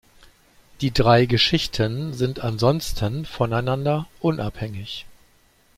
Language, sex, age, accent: German, male, 50-59, Deutschland Deutsch